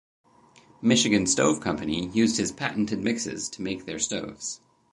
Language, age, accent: English, 30-39, United States English